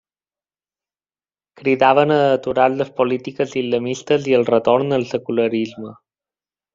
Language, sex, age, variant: Catalan, male, 30-39, Balear